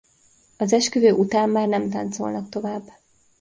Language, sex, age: Hungarian, female, 19-29